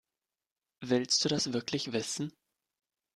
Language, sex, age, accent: German, male, 19-29, Deutschland Deutsch